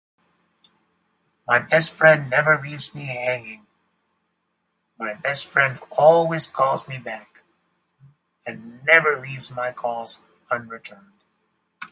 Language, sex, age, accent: English, male, 40-49, United States English